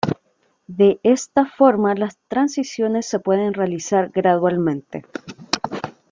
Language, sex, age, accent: Spanish, female, 30-39, Chileno: Chile, Cuyo